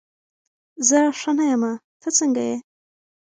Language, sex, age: Pashto, female, 19-29